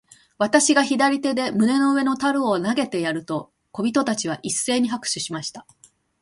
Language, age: Japanese, 40-49